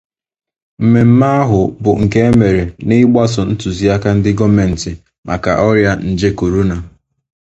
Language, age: Igbo, 19-29